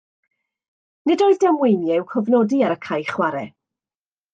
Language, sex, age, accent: Welsh, female, 50-59, Y Deyrnas Unedig Cymraeg